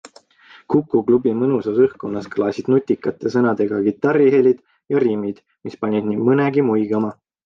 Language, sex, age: Estonian, male, 19-29